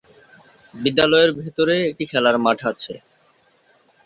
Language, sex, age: Bengali, male, 19-29